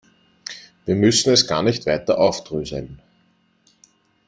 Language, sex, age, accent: German, male, 19-29, Österreichisches Deutsch